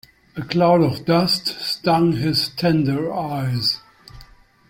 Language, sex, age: English, male, 60-69